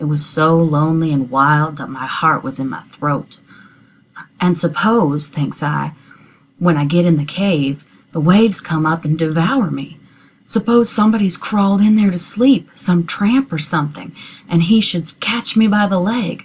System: none